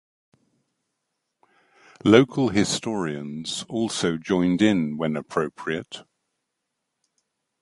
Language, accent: English, England English